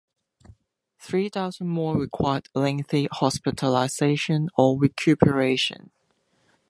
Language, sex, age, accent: English, male, 30-39, England English